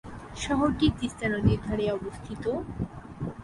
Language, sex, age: Bengali, female, 19-29